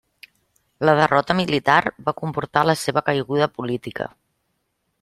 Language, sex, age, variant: Catalan, female, 50-59, Central